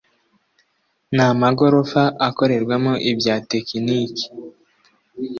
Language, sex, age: Kinyarwanda, male, 19-29